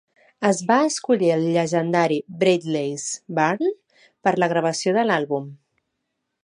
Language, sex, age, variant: Catalan, female, 30-39, Central